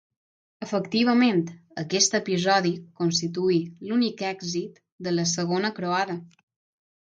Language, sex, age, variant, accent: Catalan, female, under 19, Balear, balear; mallorquí